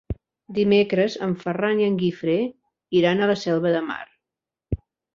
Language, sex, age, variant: Catalan, female, 60-69, Central